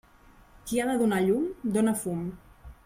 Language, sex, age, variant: Catalan, female, 30-39, Central